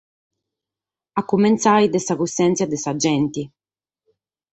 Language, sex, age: Sardinian, female, 30-39